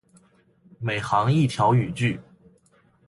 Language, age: Chinese, 19-29